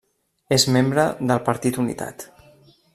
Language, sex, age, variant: Catalan, male, 30-39, Central